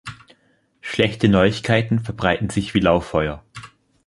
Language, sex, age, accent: German, male, 19-29, Deutschland Deutsch